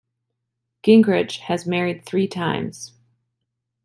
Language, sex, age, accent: English, female, 30-39, United States English